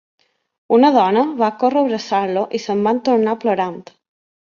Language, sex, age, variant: Catalan, female, 30-39, Balear